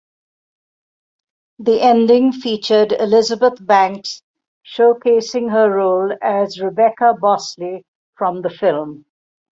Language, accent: English, India and South Asia (India, Pakistan, Sri Lanka)